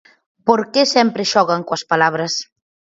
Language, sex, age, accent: Galician, female, 30-39, Atlántico (seseo e gheada)